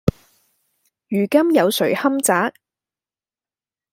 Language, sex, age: Cantonese, female, 19-29